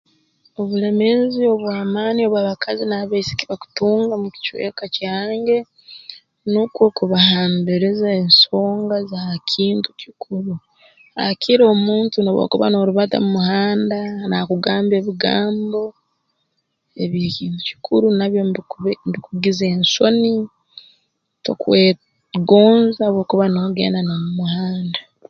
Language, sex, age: Tooro, female, 30-39